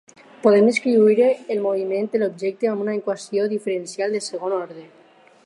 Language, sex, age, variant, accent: Catalan, female, under 19, Alacantí, valencià